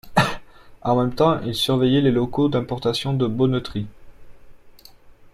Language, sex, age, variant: French, male, 30-39, Français de métropole